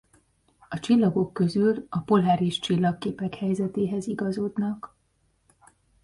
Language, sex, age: Hungarian, female, 40-49